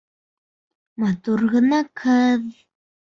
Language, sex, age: Bashkir, male, under 19